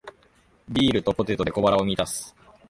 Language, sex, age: Japanese, male, 19-29